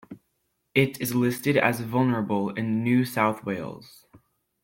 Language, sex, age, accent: English, male, under 19, Singaporean English